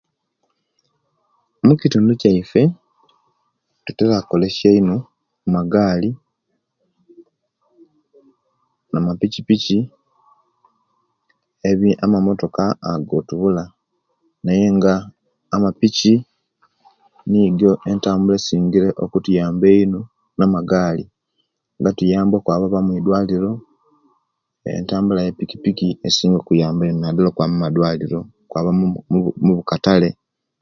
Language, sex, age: Kenyi, male, 40-49